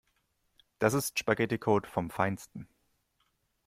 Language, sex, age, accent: German, male, 19-29, Deutschland Deutsch